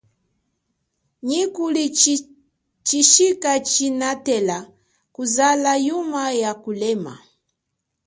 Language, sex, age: Chokwe, female, 30-39